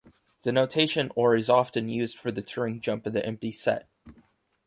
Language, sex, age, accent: English, male, 19-29, United States English